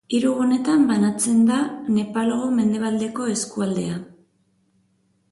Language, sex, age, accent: Basque, female, 30-39, Mendebalekoa (Araba, Bizkaia, Gipuzkoako mendebaleko herri batzuk)